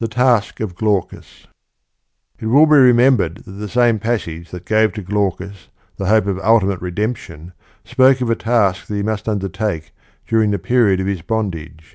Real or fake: real